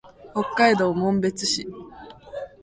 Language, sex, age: Japanese, female, under 19